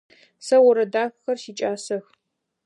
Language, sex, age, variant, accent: Adyghe, female, under 19, Адыгабзэ (Кирил, пстэумэ зэдыряе), Кıэмгуй (Çemguy)